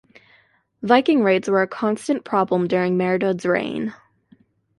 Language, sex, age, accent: English, female, 19-29, United States English